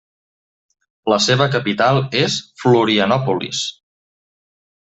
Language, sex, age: Catalan, male, 40-49